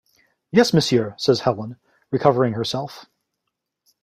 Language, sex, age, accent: English, male, 40-49, United States English